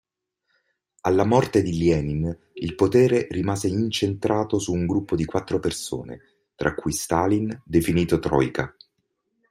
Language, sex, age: Italian, male, 40-49